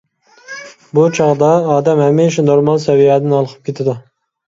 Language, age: Uyghur, 19-29